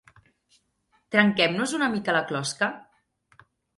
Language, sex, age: Catalan, female, 19-29